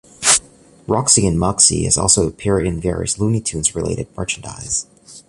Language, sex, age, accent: English, male, 19-29, United States English